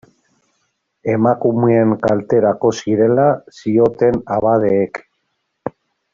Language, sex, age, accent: Basque, male, 40-49, Mendebalekoa (Araba, Bizkaia, Gipuzkoako mendebaleko herri batzuk)